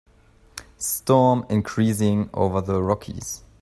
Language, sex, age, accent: English, male, 19-29, United States English